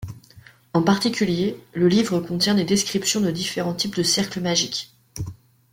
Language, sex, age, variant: French, female, 19-29, Français de métropole